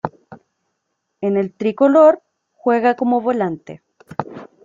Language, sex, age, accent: Spanish, female, 30-39, Chileno: Chile, Cuyo